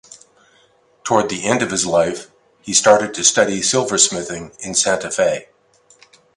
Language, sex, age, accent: English, male, 60-69, United States English